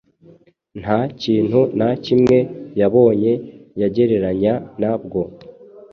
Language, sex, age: Kinyarwanda, male, 40-49